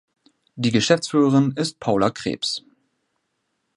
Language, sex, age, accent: German, male, 19-29, Deutschland Deutsch